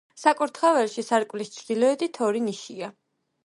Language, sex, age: Georgian, female, 19-29